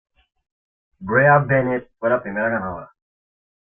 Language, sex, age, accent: Spanish, male, 19-29, América central